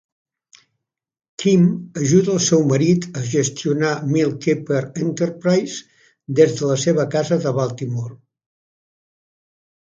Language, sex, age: Catalan, male, 70-79